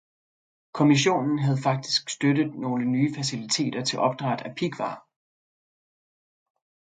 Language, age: Danish, 30-39